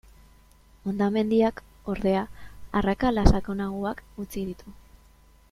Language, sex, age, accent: Basque, female, 19-29, Mendebalekoa (Araba, Bizkaia, Gipuzkoako mendebaleko herri batzuk)